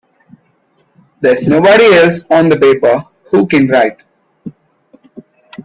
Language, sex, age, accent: English, male, 19-29, India and South Asia (India, Pakistan, Sri Lanka)